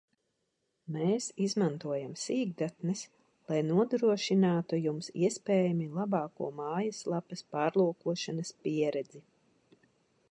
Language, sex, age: Latvian, female, 40-49